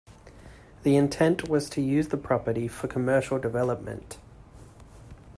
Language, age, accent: English, 30-39, Australian English